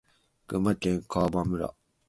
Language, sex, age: Japanese, male, 19-29